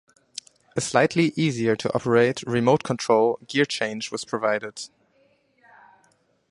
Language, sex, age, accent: English, male, 19-29, German English